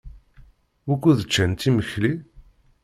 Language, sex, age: Kabyle, male, 50-59